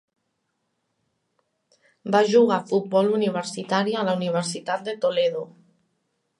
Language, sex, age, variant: Catalan, female, 30-39, Central